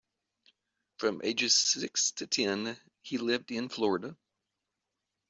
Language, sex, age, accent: English, male, 40-49, United States English